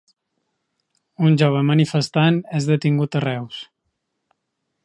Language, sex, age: Catalan, female, 19-29